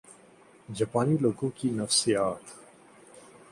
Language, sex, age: Urdu, male, 19-29